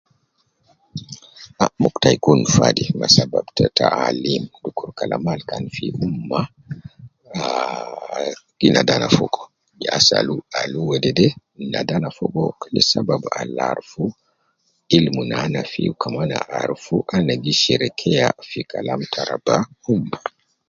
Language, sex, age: Nubi, male, 50-59